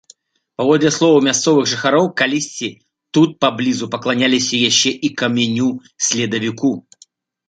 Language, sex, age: Belarusian, male, 40-49